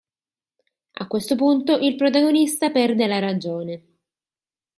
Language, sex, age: Italian, female, 19-29